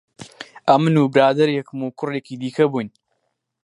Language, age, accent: Central Kurdish, under 19, سۆرانی